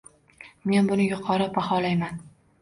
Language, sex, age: Uzbek, female, 19-29